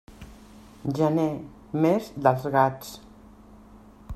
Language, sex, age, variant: Catalan, female, 60-69, Central